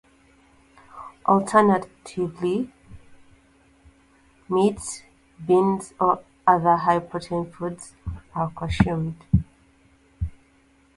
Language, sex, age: English, female, 19-29